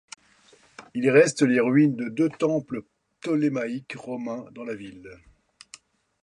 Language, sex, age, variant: French, male, 60-69, Français de métropole